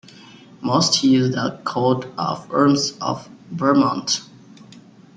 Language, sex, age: English, male, 19-29